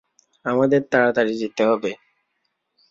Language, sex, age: Bengali, male, 19-29